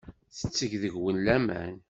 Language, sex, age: Kabyle, male, 50-59